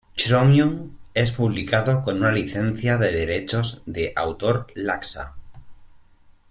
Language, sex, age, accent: Spanish, male, 30-39, España: Norte peninsular (Asturias, Castilla y León, Cantabria, País Vasco, Navarra, Aragón, La Rioja, Guadalajara, Cuenca)